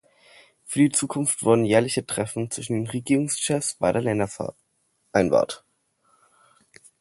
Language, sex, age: German, male, under 19